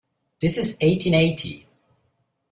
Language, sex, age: English, male, 30-39